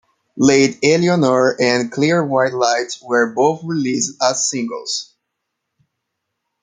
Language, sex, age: English, male, 30-39